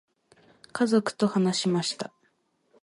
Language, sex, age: Japanese, female, 19-29